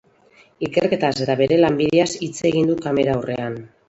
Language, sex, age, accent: Basque, female, 30-39, Mendebalekoa (Araba, Bizkaia, Gipuzkoako mendebaleko herri batzuk)